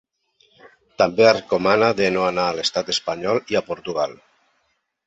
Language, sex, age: Catalan, male, 50-59